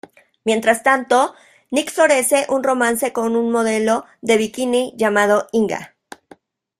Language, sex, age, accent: Spanish, female, 40-49, México